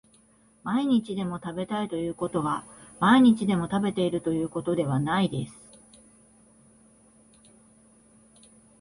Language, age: Japanese, 40-49